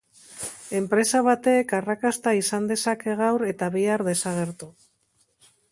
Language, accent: Basque, Mendebalekoa (Araba, Bizkaia, Gipuzkoako mendebaleko herri batzuk)